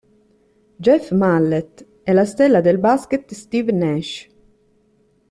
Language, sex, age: Italian, female, 30-39